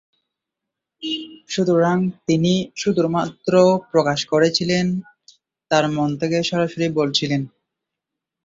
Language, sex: Bengali, male